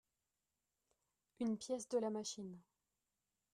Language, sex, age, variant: French, female, 30-39, Français de métropole